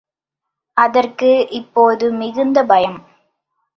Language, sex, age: Tamil, female, under 19